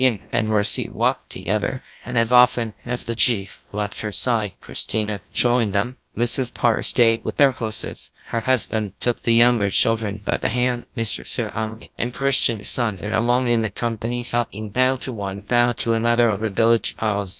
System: TTS, GlowTTS